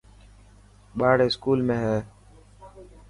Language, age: Dhatki, 30-39